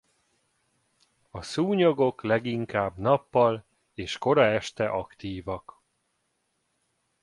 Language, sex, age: Hungarian, male, 40-49